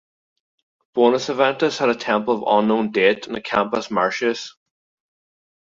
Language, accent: English, Irish English